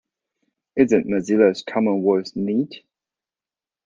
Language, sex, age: English, male, 40-49